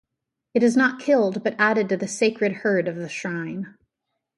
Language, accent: English, United States English